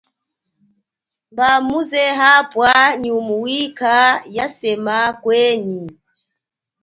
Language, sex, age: Chokwe, female, 30-39